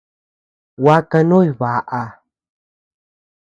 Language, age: Tepeuxila Cuicatec, under 19